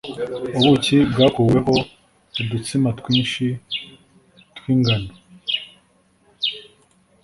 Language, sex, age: Kinyarwanda, male, 19-29